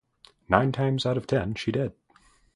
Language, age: English, 30-39